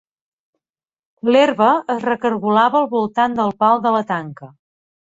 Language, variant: Catalan, Central